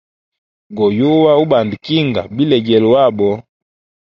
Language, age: Hemba, 19-29